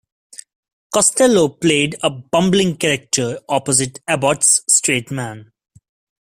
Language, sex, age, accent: English, male, 19-29, India and South Asia (India, Pakistan, Sri Lanka)